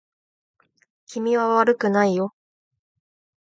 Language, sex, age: Japanese, female, 19-29